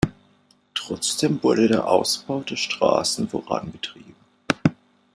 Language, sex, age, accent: German, male, 30-39, Deutschland Deutsch